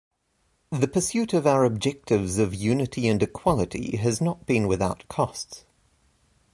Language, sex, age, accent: English, male, 30-39, New Zealand English